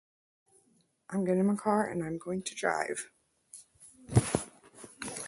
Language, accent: English, United States English; West Indies and Bermuda (Bahamas, Bermuda, Jamaica, Trinidad)